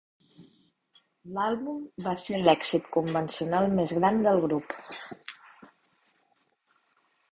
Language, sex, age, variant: Catalan, female, 40-49, Septentrional